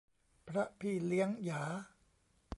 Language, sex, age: Thai, male, 50-59